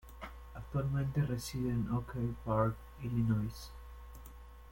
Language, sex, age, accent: Spanish, male, 19-29, Andino-Pacífico: Colombia, Perú, Ecuador, oeste de Bolivia y Venezuela andina